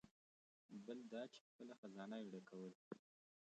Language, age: Pashto, 30-39